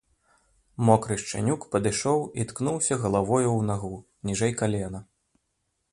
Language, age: Belarusian, 30-39